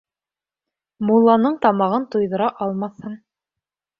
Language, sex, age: Bashkir, female, 19-29